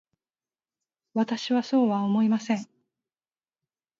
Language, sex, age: Japanese, female, 19-29